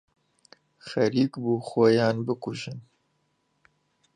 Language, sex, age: Central Kurdish, male, 30-39